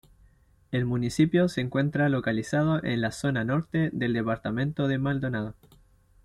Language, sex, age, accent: Spanish, male, 19-29, Chileno: Chile, Cuyo